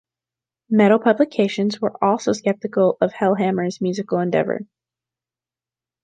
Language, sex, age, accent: English, female, under 19, United States English